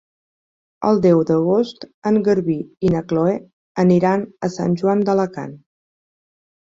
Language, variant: Catalan, Central